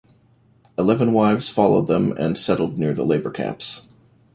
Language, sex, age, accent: English, male, 30-39, United States English